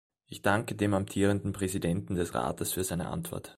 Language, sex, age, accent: German, male, 19-29, Österreichisches Deutsch